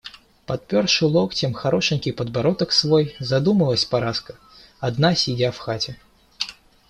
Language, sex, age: Russian, male, under 19